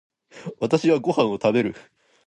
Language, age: Japanese, under 19